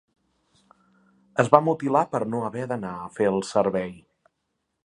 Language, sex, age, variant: Catalan, male, 30-39, Central